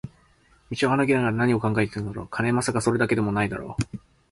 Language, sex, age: Japanese, male, 19-29